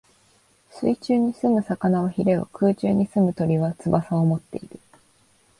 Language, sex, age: Japanese, female, 19-29